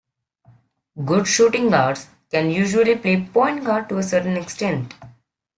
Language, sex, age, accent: English, male, under 19, England English